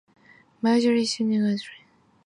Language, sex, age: English, female, 19-29